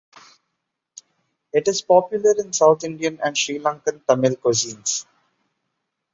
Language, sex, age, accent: English, male, under 19, India and South Asia (India, Pakistan, Sri Lanka)